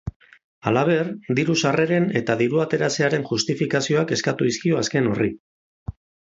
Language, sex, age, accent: Basque, male, 40-49, Mendebalekoa (Araba, Bizkaia, Gipuzkoako mendebaleko herri batzuk)